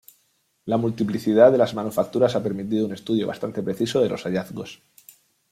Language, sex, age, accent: Spanish, male, 19-29, España: Sur peninsular (Andalucia, Extremadura, Murcia)